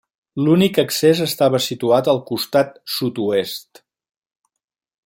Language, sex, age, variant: Catalan, male, 50-59, Central